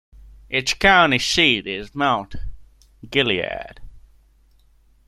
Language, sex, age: English, male, under 19